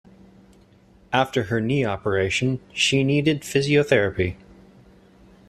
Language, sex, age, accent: English, male, 19-29, United States English